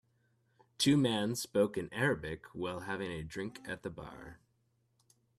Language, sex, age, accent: English, male, 19-29, United States English